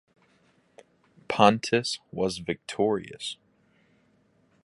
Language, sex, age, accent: English, male, 19-29, United States English